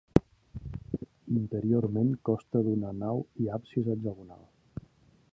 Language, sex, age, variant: Catalan, male, 40-49, Central